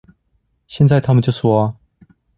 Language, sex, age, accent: Chinese, male, 19-29, 出生地：彰化縣